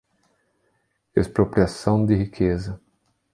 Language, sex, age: Portuguese, male, 30-39